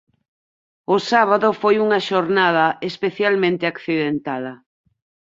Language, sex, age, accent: Galician, female, 40-49, Normativo (estándar)